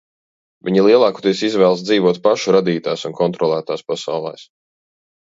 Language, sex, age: Latvian, male, 30-39